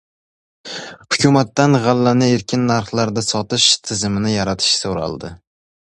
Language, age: Uzbek, 19-29